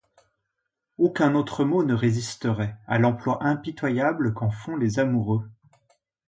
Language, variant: French, Français de métropole